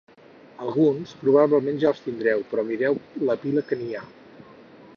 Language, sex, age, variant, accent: Catalan, male, 50-59, Central, central